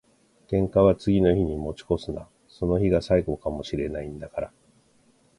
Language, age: Japanese, 50-59